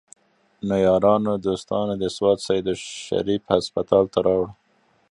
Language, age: Pashto, 30-39